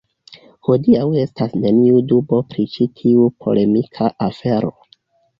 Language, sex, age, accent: Esperanto, male, 19-29, Internacia